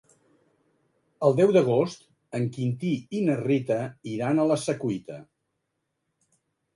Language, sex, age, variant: Catalan, male, 60-69, Central